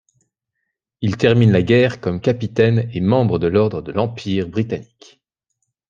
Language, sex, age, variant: French, male, 19-29, Français de métropole